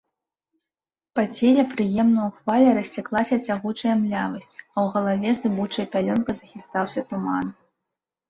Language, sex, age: Belarusian, female, 19-29